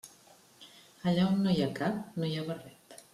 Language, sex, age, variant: Catalan, female, 50-59, Central